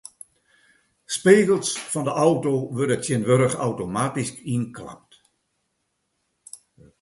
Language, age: Western Frisian, 70-79